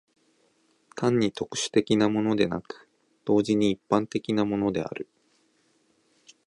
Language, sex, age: Japanese, male, 19-29